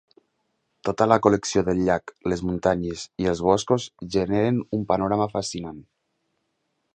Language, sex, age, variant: Catalan, male, 19-29, Nord-Occidental